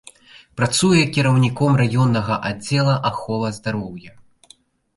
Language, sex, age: Belarusian, male, 19-29